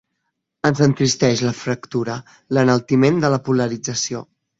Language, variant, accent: Catalan, Central, central